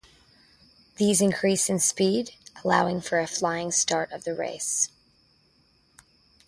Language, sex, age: English, female, 30-39